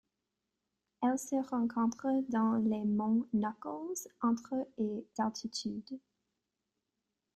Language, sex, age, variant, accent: French, female, 30-39, Français d'Europe, Français du Royaume-Uni